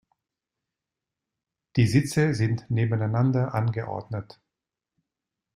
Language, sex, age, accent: German, male, 50-59, Deutschland Deutsch